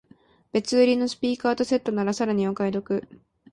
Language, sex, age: Japanese, female, 19-29